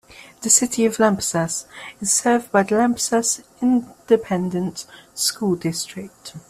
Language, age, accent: English, under 19, England English